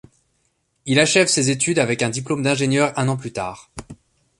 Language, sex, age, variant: French, male, 30-39, Français de métropole